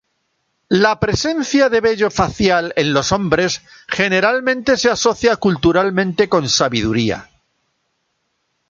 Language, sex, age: Spanish, female, 70-79